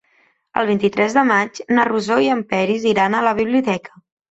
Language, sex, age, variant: Catalan, female, 19-29, Central